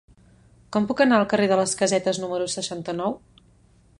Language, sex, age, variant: Catalan, female, 19-29, Central